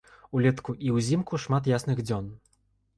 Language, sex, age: Belarusian, male, 19-29